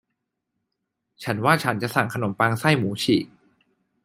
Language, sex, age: Thai, male, 19-29